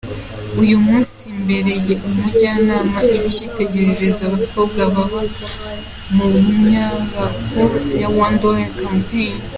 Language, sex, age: Kinyarwanda, female, under 19